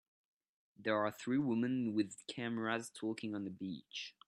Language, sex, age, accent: English, male, under 19, United States English